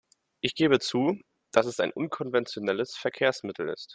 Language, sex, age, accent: German, male, 19-29, Deutschland Deutsch